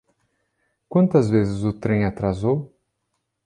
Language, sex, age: Portuguese, male, 30-39